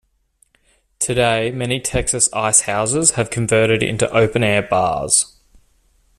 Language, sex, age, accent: English, male, 30-39, Australian English